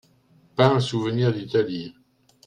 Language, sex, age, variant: French, male, 60-69, Français de métropole